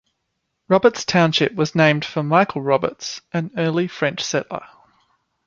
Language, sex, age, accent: English, male, 30-39, Australian English